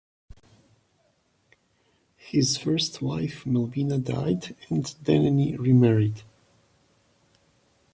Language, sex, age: English, male, 40-49